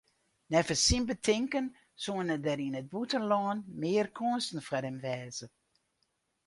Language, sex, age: Western Frisian, female, 60-69